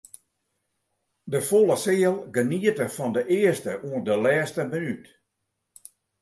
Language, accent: Western Frisian, Klaaifrysk